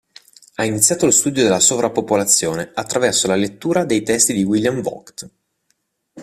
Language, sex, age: Italian, male, 30-39